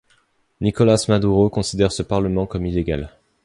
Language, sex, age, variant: French, male, 19-29, Français de métropole